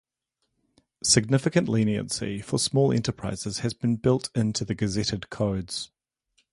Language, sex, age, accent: English, male, 40-49, New Zealand English